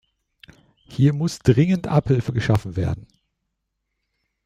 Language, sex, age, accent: German, male, 40-49, Deutschland Deutsch